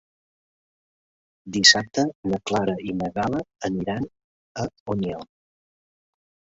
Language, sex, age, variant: Catalan, male, 50-59, Central